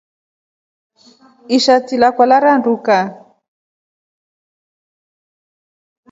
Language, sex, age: Rombo, female, 30-39